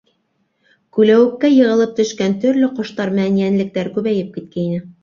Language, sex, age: Bashkir, female, 30-39